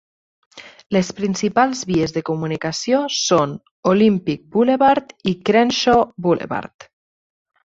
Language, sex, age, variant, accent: Catalan, female, 19-29, Nord-Occidental, Lleidatà